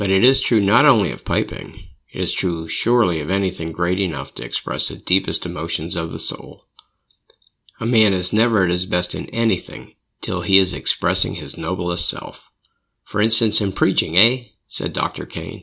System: none